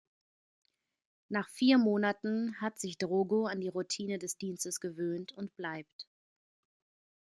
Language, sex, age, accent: German, female, 30-39, Deutschland Deutsch